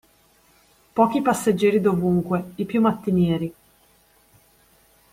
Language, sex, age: Italian, female, 30-39